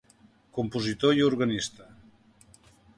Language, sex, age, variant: Catalan, male, 50-59, Central